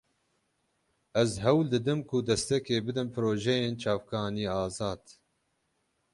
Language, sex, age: Kurdish, male, 30-39